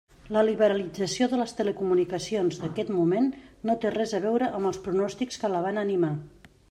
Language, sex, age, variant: Catalan, female, 50-59, Central